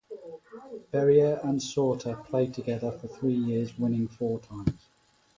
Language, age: English, 30-39